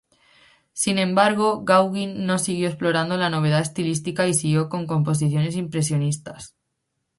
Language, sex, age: Spanish, female, 19-29